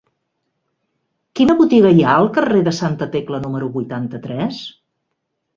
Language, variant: Catalan, Central